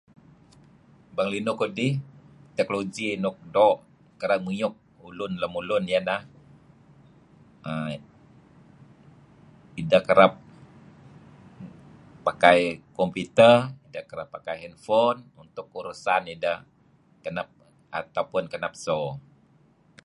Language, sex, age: Kelabit, male, 50-59